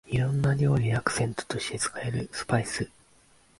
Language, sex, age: Japanese, male, 19-29